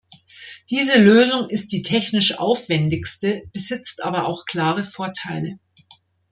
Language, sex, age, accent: German, female, 50-59, Deutschland Deutsch